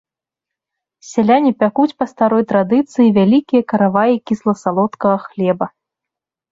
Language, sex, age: Belarusian, female, 19-29